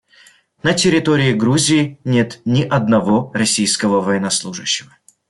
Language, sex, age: Russian, male, 19-29